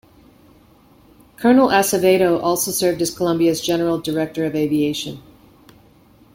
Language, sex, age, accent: English, female, 50-59, Canadian English